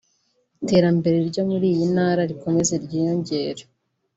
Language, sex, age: Kinyarwanda, female, under 19